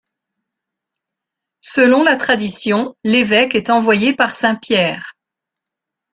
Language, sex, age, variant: French, female, 60-69, Français de métropole